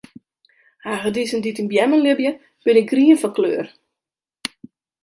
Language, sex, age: Western Frisian, female, 40-49